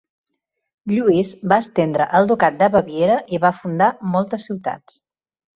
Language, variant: Catalan, Central